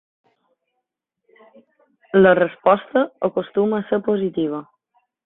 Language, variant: Catalan, Balear